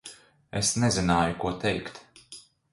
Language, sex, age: Latvian, male, 30-39